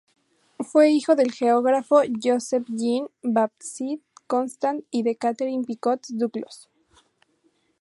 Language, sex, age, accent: Spanish, female, 19-29, México